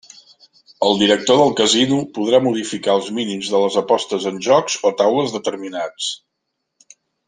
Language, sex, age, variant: Catalan, male, 50-59, Central